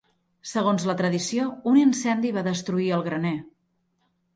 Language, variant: Catalan, Septentrional